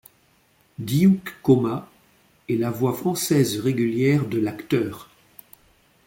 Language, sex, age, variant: French, male, 60-69, Français de métropole